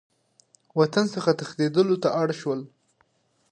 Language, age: Pashto, 19-29